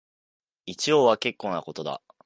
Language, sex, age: Japanese, male, 19-29